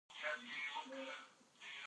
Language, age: Pashto, 19-29